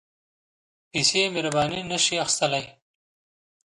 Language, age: Pashto, 19-29